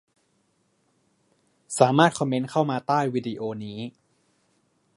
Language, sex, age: Thai, male, 19-29